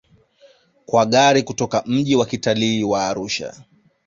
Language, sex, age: Swahili, male, 19-29